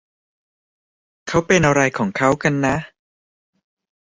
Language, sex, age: Thai, male, 19-29